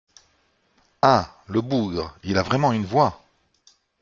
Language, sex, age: French, male, 50-59